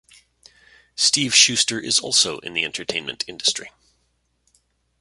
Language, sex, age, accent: English, male, 50-59, Canadian English